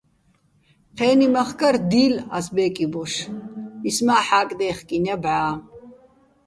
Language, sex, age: Bats, female, 30-39